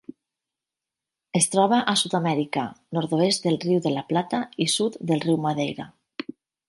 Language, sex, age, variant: Catalan, female, 40-49, Nord-Occidental